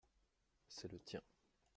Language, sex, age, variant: French, male, 30-39, Français de métropole